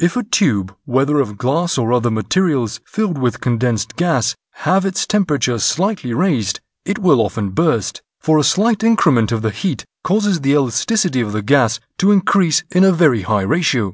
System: none